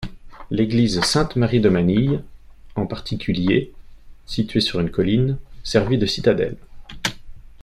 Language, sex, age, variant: French, male, 30-39, Français de métropole